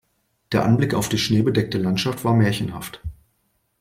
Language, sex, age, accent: German, male, 50-59, Deutschland Deutsch